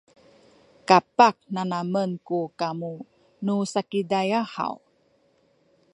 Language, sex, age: Sakizaya, female, 50-59